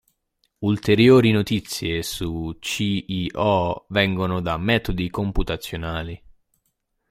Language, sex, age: Italian, male, 19-29